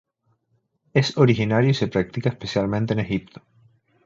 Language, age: Spanish, 19-29